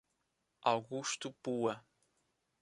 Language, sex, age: Portuguese, male, 30-39